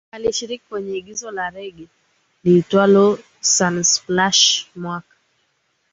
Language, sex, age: Swahili, female, 19-29